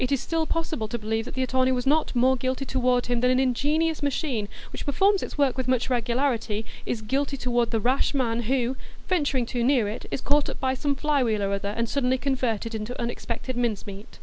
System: none